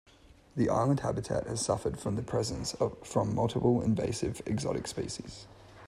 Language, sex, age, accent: English, male, 19-29, Australian English